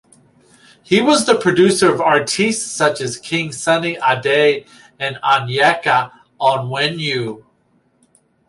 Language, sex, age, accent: English, male, 50-59, United States English